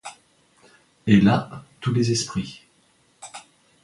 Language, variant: French, Français de métropole